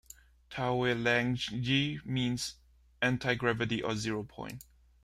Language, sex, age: English, male, 30-39